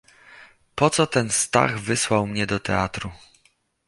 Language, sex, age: Polish, male, 30-39